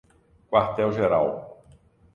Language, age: Portuguese, 40-49